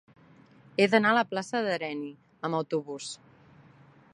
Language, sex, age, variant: Catalan, female, 19-29, Central